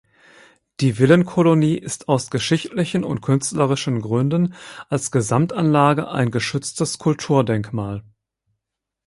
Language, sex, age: German, male, 50-59